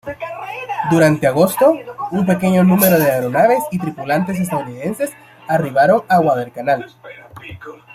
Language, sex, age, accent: Spanish, male, 30-39, América central